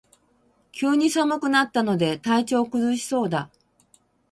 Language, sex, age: Japanese, female, 60-69